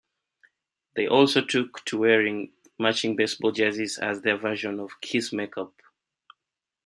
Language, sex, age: English, male, 30-39